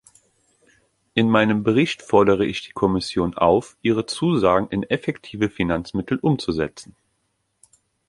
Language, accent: German, Deutschland Deutsch